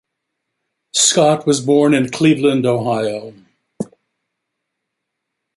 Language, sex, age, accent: English, male, 80-89, United States English